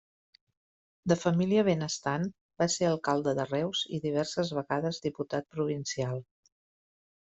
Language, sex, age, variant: Catalan, female, 50-59, Central